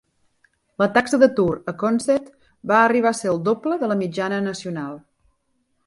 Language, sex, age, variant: Catalan, female, 50-59, Central